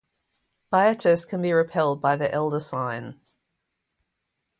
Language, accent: English, Australian English